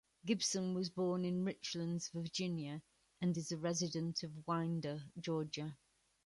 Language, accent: English, England English